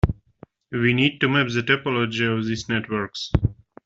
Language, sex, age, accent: English, male, 19-29, United States English